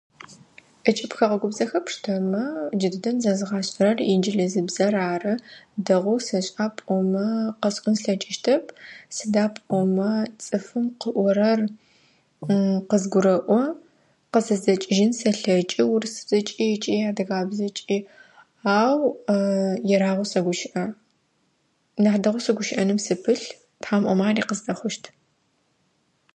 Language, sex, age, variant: Adyghe, female, 19-29, Адыгабзэ (Кирил, пстэумэ зэдыряе)